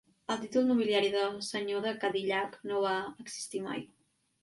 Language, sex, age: Catalan, female, 19-29